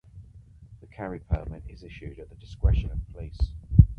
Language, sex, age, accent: English, male, 40-49, England English